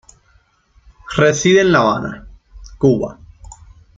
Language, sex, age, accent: Spanish, male, 19-29, Caribe: Cuba, Venezuela, Puerto Rico, República Dominicana, Panamá, Colombia caribeña, México caribeño, Costa del golfo de México